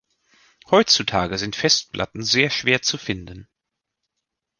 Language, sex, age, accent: German, male, 30-39, Deutschland Deutsch